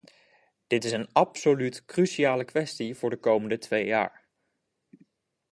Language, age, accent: Dutch, 19-29, Nederlands Nederlands